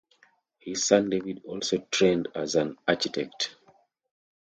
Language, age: English, 30-39